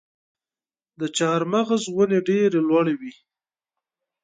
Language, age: Pashto, 30-39